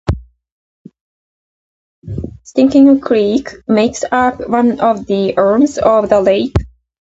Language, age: English, 40-49